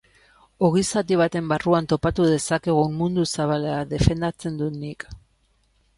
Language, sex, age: Basque, female, 40-49